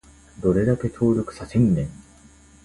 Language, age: Japanese, 30-39